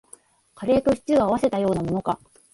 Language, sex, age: Japanese, female, 19-29